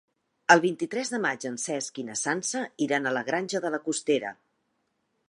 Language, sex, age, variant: Catalan, female, 40-49, Central